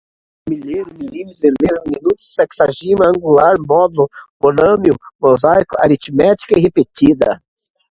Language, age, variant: Portuguese, 40-49, Portuguese (Brasil)